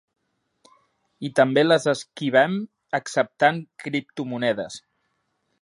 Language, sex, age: Catalan, male, 40-49